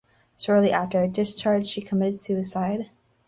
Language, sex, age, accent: English, female, 19-29, United States English